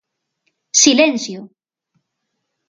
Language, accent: Galician, Atlántico (seseo e gheada); Normativo (estándar)